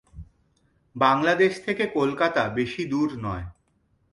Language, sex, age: Bengali, male, 30-39